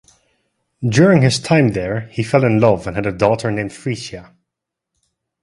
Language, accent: English, Dutch